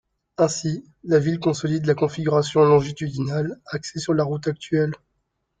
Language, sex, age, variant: French, male, 19-29, Français de métropole